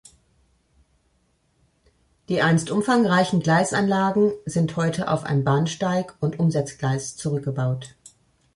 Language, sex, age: German, female, 40-49